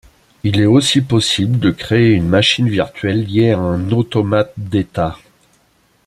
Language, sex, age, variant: French, male, 50-59, Français de métropole